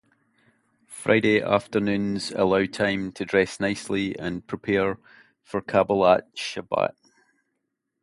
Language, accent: English, Scottish English